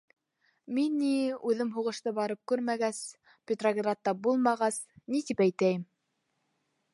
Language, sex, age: Bashkir, female, 19-29